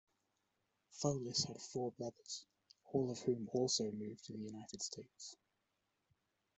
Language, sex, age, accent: English, male, 19-29, England English